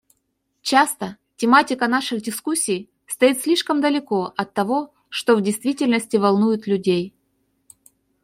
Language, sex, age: Russian, female, 40-49